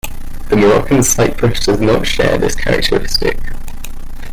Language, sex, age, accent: English, male, 19-29, England English